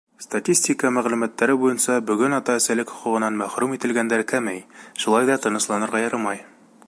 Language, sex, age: Bashkir, male, 19-29